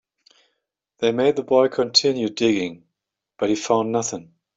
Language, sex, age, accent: English, male, 50-59, United States English